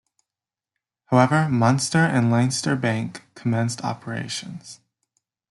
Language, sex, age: English, male, under 19